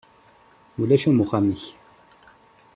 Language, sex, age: Kabyle, male, 30-39